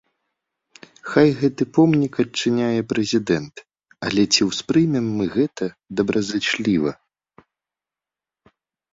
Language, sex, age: Belarusian, male, 19-29